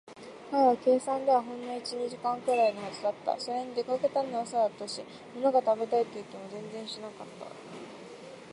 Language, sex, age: Japanese, female, 19-29